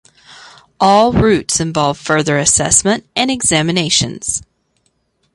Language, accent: English, United States English